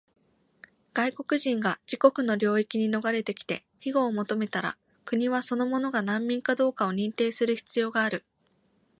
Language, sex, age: Japanese, female, 19-29